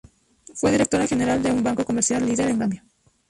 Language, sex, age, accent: Spanish, female, 19-29, México